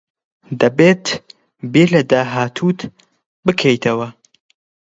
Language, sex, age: Central Kurdish, male, under 19